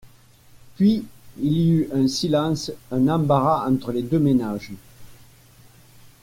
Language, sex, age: French, male, 60-69